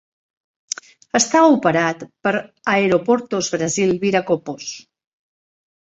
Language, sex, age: Catalan, female, 40-49